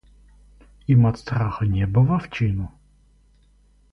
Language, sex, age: Russian, male, 19-29